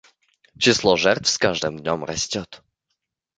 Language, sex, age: Russian, male, 19-29